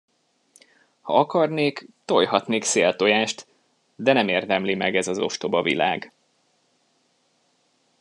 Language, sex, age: Hungarian, male, 19-29